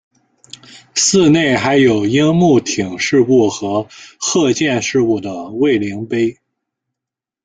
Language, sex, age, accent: Chinese, male, 19-29, 出生地：河南省